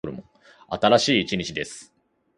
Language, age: Japanese, 30-39